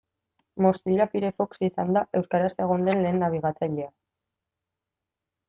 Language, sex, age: Basque, female, 19-29